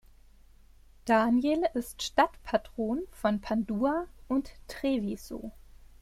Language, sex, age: German, female, 30-39